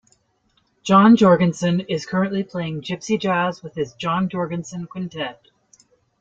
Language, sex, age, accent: English, male, 19-29, United States English